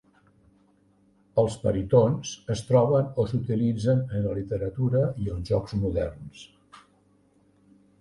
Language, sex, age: Catalan, male, 60-69